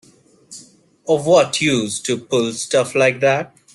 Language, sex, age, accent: English, male, 19-29, India and South Asia (India, Pakistan, Sri Lanka)